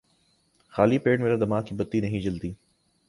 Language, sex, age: Urdu, male, 19-29